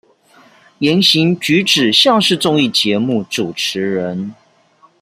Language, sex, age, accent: Chinese, male, 40-49, 出生地：臺北市